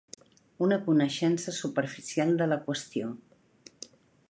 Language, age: Catalan, 50-59